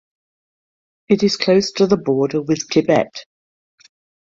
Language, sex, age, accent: English, female, 50-59, England English